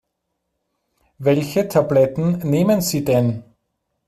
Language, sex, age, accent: German, male, 30-39, Österreichisches Deutsch